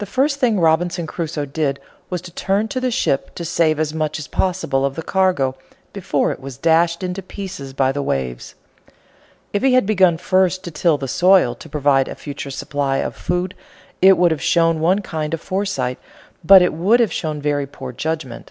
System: none